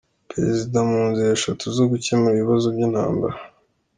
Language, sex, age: Kinyarwanda, male, under 19